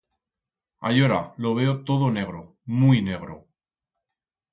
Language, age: Aragonese, 30-39